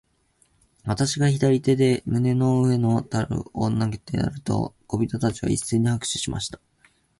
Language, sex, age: Japanese, male, 19-29